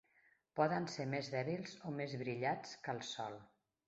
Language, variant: Catalan, Central